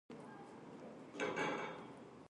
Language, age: Japanese, 19-29